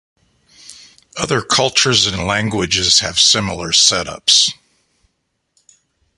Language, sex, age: English, male, 60-69